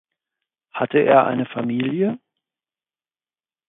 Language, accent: German, Deutschland Deutsch